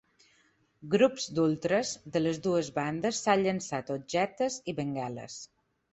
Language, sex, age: Catalan, female, 30-39